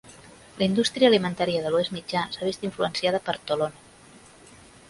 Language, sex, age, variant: Catalan, female, 30-39, Central